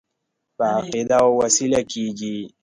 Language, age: Pashto, 19-29